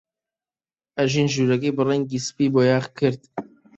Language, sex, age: Central Kurdish, male, 30-39